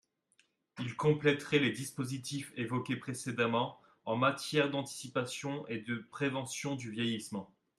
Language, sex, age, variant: French, male, 30-39, Français de métropole